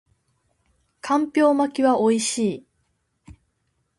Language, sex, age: Japanese, female, 19-29